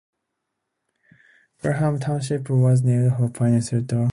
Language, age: English, 19-29